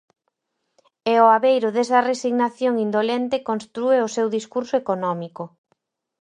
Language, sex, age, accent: Galician, female, 30-39, Normativo (estándar)